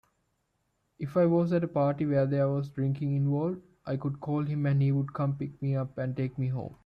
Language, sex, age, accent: English, male, 19-29, India and South Asia (India, Pakistan, Sri Lanka)